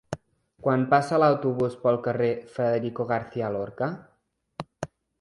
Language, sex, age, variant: Catalan, male, 19-29, Central